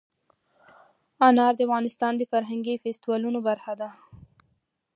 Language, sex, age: Pashto, female, 19-29